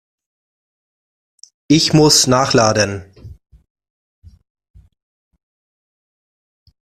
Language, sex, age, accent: German, male, 40-49, Deutschland Deutsch